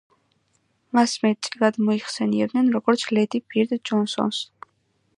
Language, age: Georgian, under 19